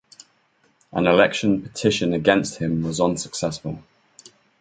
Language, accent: English, England English